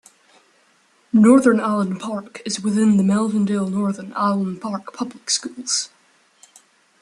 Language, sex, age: English, male, under 19